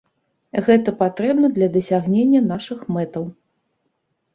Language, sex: Belarusian, female